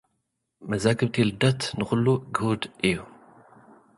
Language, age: Tigrinya, 40-49